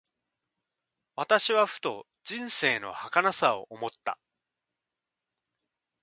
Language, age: Japanese, 30-39